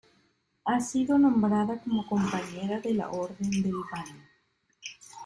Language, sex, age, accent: Spanish, female, 19-29, México